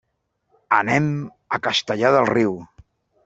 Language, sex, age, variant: Catalan, male, 40-49, Central